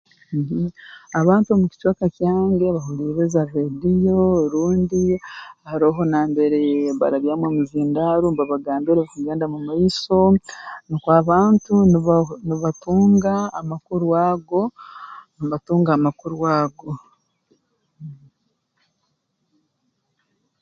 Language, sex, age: Tooro, female, 40-49